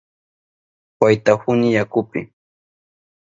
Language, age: Southern Pastaza Quechua, 30-39